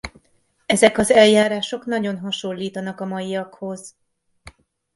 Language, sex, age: Hungarian, female, 40-49